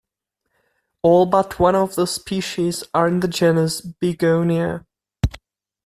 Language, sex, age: English, male, 19-29